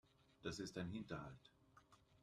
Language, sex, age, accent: German, male, 60-69, Deutschland Deutsch